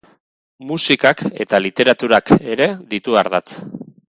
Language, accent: Basque, Erdialdekoa edo Nafarra (Gipuzkoa, Nafarroa)